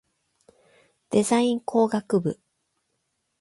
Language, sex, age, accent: Japanese, female, 50-59, 関西; 関東